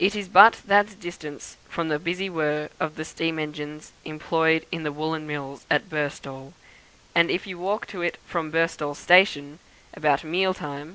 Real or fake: real